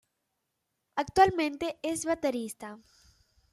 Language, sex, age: Spanish, female, 19-29